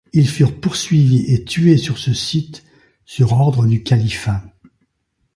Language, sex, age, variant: French, male, 70-79, Français de métropole